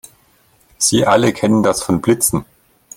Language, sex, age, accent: German, male, 40-49, Deutschland Deutsch